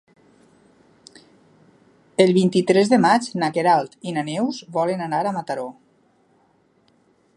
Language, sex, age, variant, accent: Catalan, male, 30-39, Valencià meridional, valencià